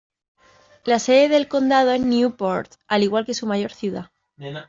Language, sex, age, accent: Spanish, female, 19-29, España: Sur peninsular (Andalucia, Extremadura, Murcia)